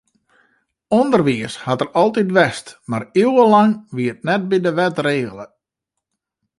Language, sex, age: Western Frisian, male, 40-49